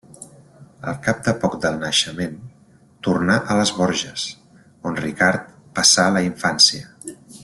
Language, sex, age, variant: Catalan, male, 40-49, Central